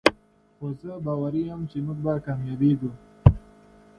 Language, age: English, 19-29